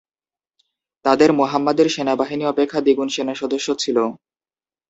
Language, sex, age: Bengali, male, 19-29